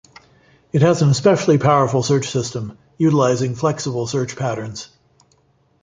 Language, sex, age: English, male, 40-49